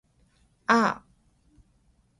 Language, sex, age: Japanese, female, 50-59